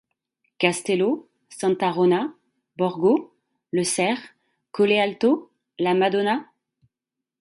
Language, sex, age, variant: French, female, 30-39, Français de métropole